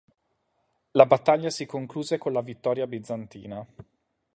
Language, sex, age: Italian, male, 30-39